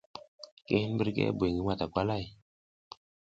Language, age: South Giziga, 19-29